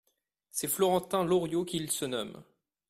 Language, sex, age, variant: French, male, 30-39, Français de métropole